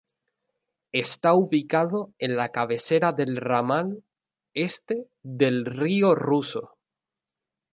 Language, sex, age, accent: Spanish, male, 19-29, España: Islas Canarias